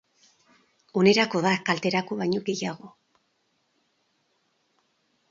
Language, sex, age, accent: Basque, female, 50-59, Erdialdekoa edo Nafarra (Gipuzkoa, Nafarroa)